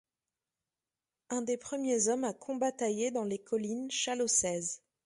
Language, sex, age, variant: French, female, 30-39, Français de métropole